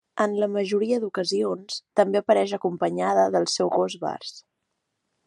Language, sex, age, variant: Catalan, female, 19-29, Central